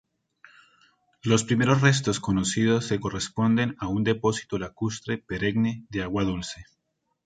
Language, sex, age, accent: Spanish, male, 30-39, Andino-Pacífico: Colombia, Perú, Ecuador, oeste de Bolivia y Venezuela andina